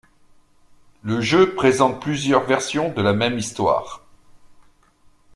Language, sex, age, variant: French, male, 40-49, Français de métropole